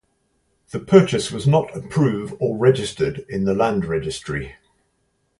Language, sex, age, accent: English, male, 60-69, England English